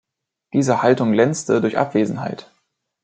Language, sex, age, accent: German, male, under 19, Deutschland Deutsch